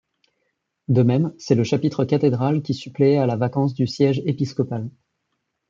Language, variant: French, Français de métropole